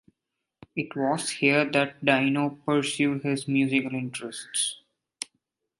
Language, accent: English, India and South Asia (India, Pakistan, Sri Lanka)